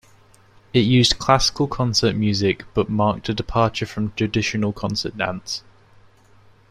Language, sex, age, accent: English, male, under 19, England English